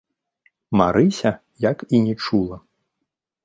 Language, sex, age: Belarusian, male, 30-39